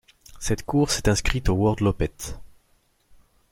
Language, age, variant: French, 30-39, Français de métropole